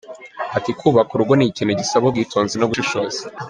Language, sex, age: Kinyarwanda, male, 19-29